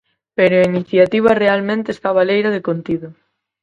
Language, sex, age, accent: Galician, female, under 19, Central (gheada); Normativo (estándar)